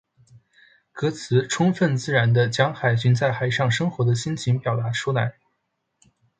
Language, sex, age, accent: Chinese, male, under 19, 出生地：湖北省